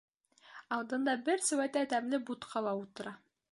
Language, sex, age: Bashkir, female, under 19